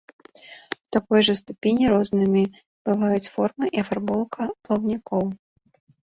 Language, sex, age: Belarusian, female, 30-39